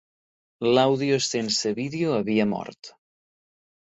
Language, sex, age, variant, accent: Catalan, male, 19-29, Central, central